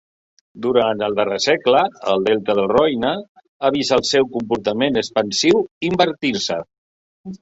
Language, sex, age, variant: Catalan, male, 60-69, Central